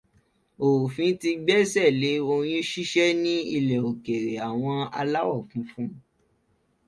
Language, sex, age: Yoruba, male, 19-29